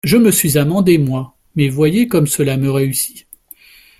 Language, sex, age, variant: French, male, 40-49, Français de métropole